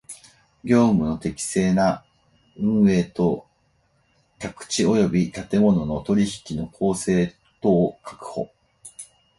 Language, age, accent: Japanese, 50-59, 標準語